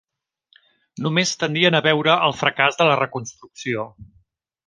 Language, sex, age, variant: Catalan, male, 40-49, Central